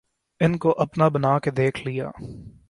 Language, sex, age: Urdu, male, 19-29